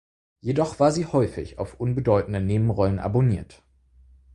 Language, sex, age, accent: German, male, 19-29, Deutschland Deutsch